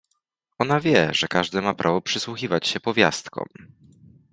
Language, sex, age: Polish, male, 19-29